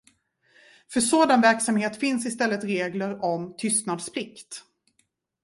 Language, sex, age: Swedish, female, 40-49